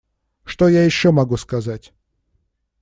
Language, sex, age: Russian, male, 19-29